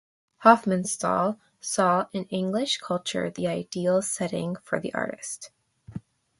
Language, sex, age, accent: English, female, under 19, United States English